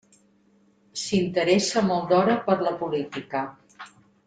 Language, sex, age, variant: Catalan, female, 50-59, Central